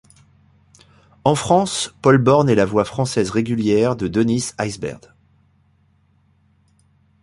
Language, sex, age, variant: French, male, 40-49, Français de métropole